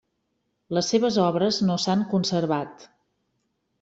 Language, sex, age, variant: Catalan, female, 40-49, Central